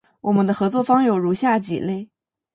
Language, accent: Chinese, 出生地：江苏省